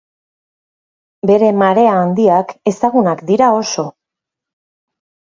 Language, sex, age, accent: Basque, female, 40-49, Erdialdekoa edo Nafarra (Gipuzkoa, Nafarroa)